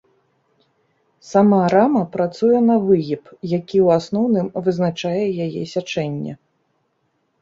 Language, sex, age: Belarusian, female, 30-39